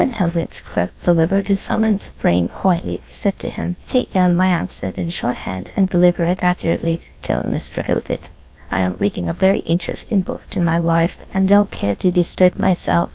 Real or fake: fake